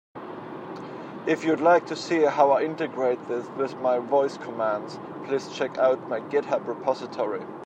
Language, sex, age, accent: English, male, 40-49, England English